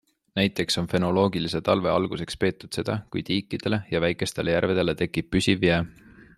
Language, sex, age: Estonian, male, 19-29